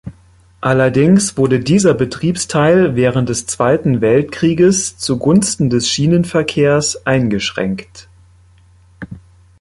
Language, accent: German, Deutschland Deutsch